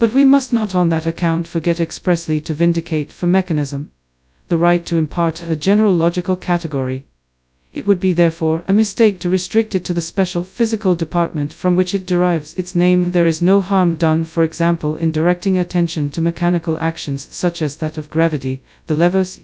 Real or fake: fake